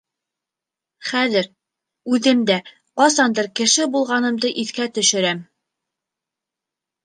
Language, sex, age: Bashkir, female, 19-29